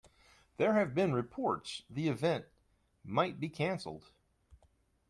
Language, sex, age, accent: English, male, 70-79, United States English